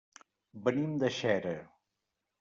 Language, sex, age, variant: Catalan, male, 60-69, Septentrional